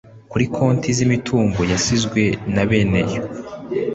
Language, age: Kinyarwanda, 19-29